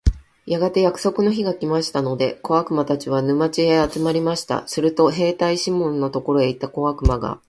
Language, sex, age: Japanese, female, 40-49